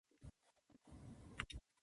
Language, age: Japanese, 19-29